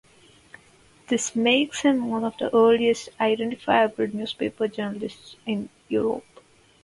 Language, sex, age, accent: English, female, 19-29, India and South Asia (India, Pakistan, Sri Lanka)